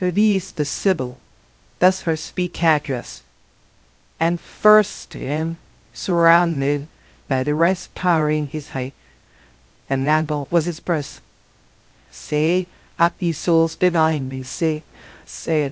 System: TTS, VITS